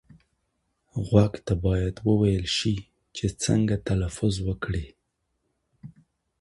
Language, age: Pashto, 30-39